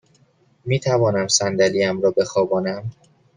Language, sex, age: Persian, male, 19-29